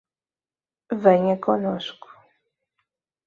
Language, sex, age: Portuguese, female, 19-29